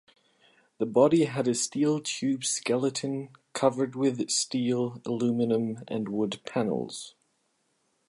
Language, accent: English, United States English